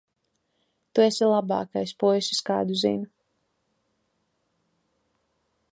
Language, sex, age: Latvian, female, 19-29